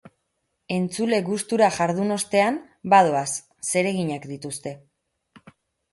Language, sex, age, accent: Basque, female, 30-39, Erdialdekoa edo Nafarra (Gipuzkoa, Nafarroa)